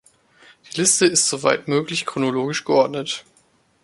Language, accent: German, Deutschland Deutsch